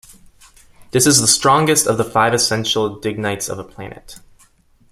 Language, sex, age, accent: English, male, 19-29, United States English